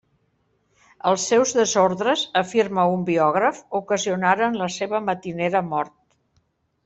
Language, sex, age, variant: Catalan, female, 60-69, Central